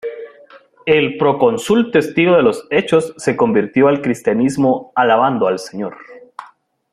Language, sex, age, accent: Spanish, male, 19-29, América central